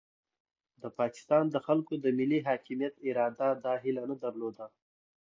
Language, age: Pashto, 30-39